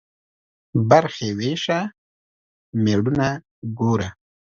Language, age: Pashto, 40-49